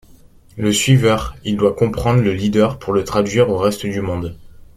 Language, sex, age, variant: French, male, 19-29, Français de métropole